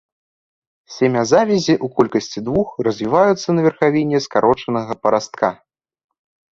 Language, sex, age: Belarusian, male, under 19